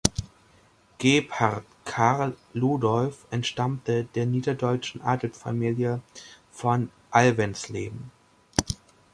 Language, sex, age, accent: German, male, 19-29, Deutschland Deutsch